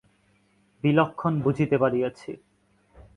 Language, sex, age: Bengali, male, 19-29